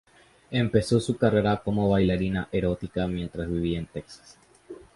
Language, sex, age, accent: Spanish, male, under 19, América central